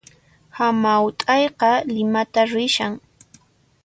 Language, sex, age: Puno Quechua, female, 19-29